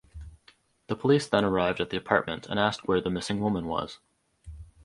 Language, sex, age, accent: English, male, 30-39, United States English